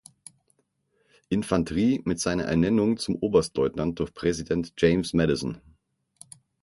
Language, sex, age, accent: German, male, 40-49, Deutschland Deutsch; Österreichisches Deutsch